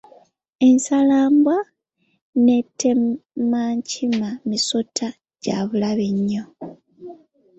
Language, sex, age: Ganda, female, under 19